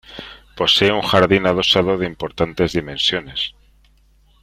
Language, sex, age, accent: Spanish, male, 40-49, España: Centro-Sur peninsular (Madrid, Toledo, Castilla-La Mancha)